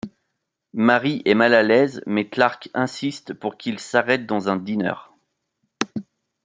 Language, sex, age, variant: French, male, 30-39, Français de métropole